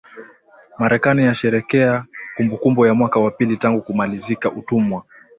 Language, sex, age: Swahili, male, 19-29